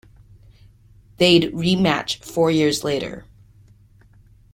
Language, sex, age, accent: English, female, 30-39, United States English